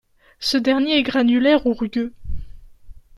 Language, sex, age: French, female, 19-29